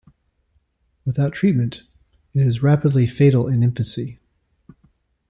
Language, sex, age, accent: English, male, 40-49, United States English